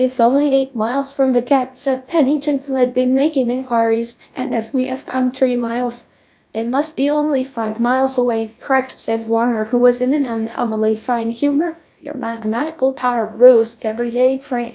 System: TTS, GlowTTS